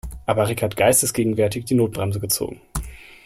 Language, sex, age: German, male, 19-29